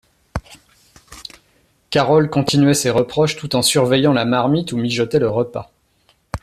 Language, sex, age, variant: French, male, 40-49, Français de métropole